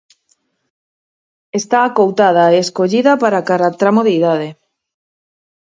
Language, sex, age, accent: Galician, female, 30-39, Normativo (estándar)